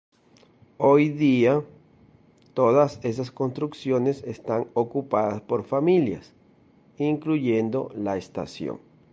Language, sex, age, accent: Spanish, male, 19-29, Andino-Pacífico: Colombia, Perú, Ecuador, oeste de Bolivia y Venezuela andina